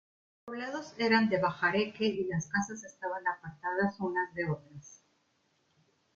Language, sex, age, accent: Spanish, female, 40-49, México